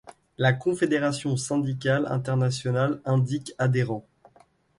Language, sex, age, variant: French, male, 19-29, Français de métropole